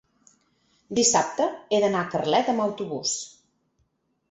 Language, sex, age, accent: Catalan, female, 30-39, Garrotxi